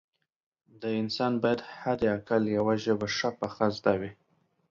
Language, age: Pashto, 30-39